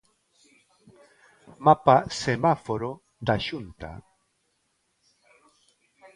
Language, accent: Galician, Neofalante